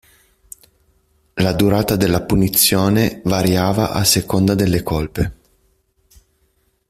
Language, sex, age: Italian, male, 30-39